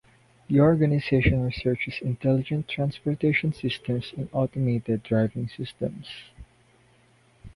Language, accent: English, Filipino